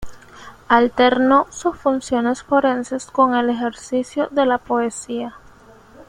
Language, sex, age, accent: Spanish, female, under 19, Caribe: Cuba, Venezuela, Puerto Rico, República Dominicana, Panamá, Colombia caribeña, México caribeño, Costa del golfo de México